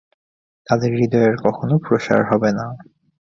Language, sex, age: Bengali, male, 19-29